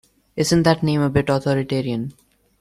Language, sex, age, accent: English, male, under 19, India and South Asia (India, Pakistan, Sri Lanka)